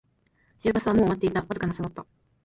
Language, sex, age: Japanese, female, 19-29